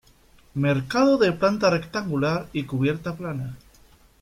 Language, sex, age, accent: Spanish, male, 19-29, España: Centro-Sur peninsular (Madrid, Toledo, Castilla-La Mancha)